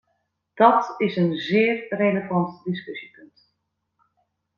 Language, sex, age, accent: Dutch, female, 40-49, Nederlands Nederlands